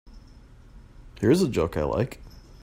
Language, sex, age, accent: English, male, 30-39, United States English